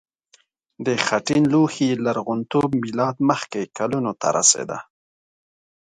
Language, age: Pashto, 30-39